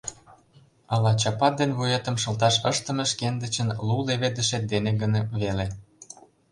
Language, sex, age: Mari, male, 19-29